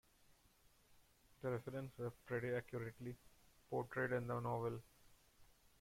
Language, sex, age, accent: English, male, 19-29, India and South Asia (India, Pakistan, Sri Lanka)